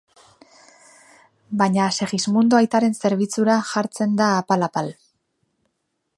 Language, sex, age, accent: Basque, female, 30-39, Mendebalekoa (Araba, Bizkaia, Gipuzkoako mendebaleko herri batzuk)